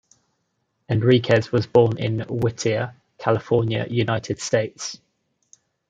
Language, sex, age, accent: English, male, 19-29, England English